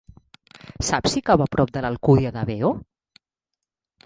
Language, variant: Catalan, Central